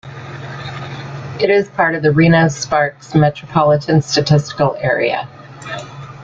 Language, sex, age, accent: English, female, 50-59, United States English